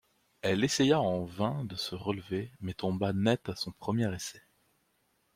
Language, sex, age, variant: French, male, 19-29, Français de métropole